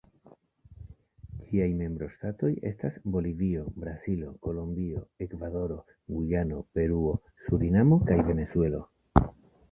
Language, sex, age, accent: Esperanto, male, 40-49, Internacia